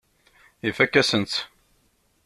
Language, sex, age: Kabyle, male, 50-59